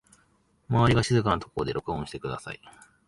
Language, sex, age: Japanese, male, 19-29